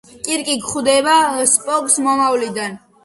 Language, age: Georgian, under 19